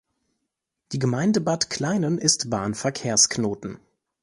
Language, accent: German, Deutschland Deutsch